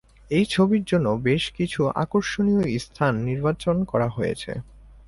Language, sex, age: Bengali, male, 19-29